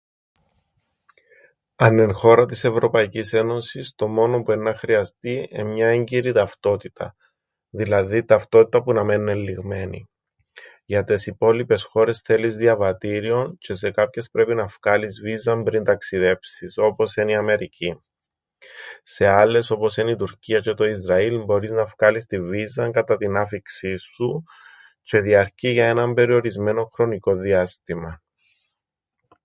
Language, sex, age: Greek, male, 40-49